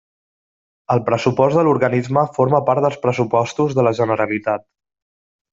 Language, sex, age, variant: Catalan, male, 30-39, Central